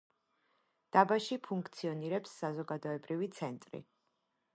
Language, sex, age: Georgian, female, 40-49